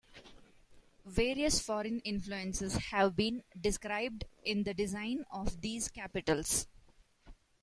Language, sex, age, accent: English, female, 19-29, India and South Asia (India, Pakistan, Sri Lanka)